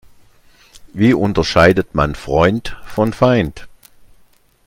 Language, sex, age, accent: German, male, 60-69, Deutschland Deutsch